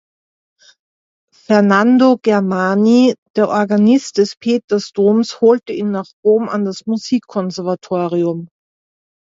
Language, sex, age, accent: German, female, 40-49, Österreichisches Deutsch